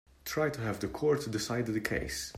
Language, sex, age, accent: English, male, 30-39, England English